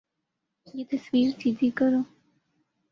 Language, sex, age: Urdu, male, 19-29